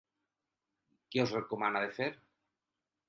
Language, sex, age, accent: Catalan, male, 40-49, valencià